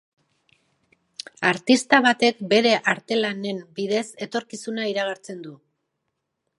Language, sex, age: Basque, female, 40-49